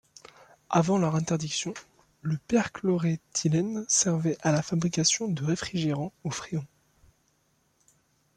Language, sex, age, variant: French, male, 19-29, Français de métropole